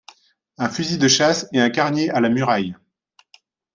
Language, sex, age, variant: French, male, 40-49, Français de métropole